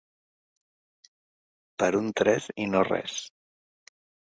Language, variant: Catalan, Central